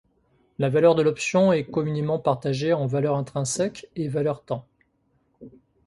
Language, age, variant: French, 50-59, Français de métropole